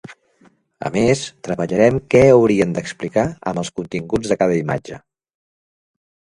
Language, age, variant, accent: Catalan, 40-49, Central, central